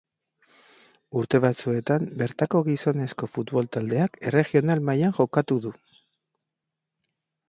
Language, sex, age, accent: Basque, male, 30-39, Mendebalekoa (Araba, Bizkaia, Gipuzkoako mendebaleko herri batzuk)